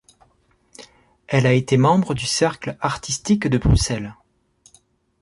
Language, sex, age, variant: French, male, 30-39, Français de métropole